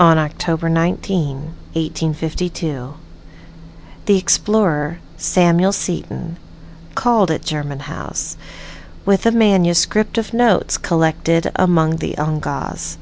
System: none